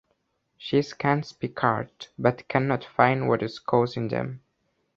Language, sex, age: English, male, under 19